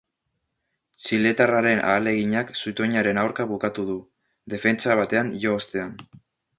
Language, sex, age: Basque, male, under 19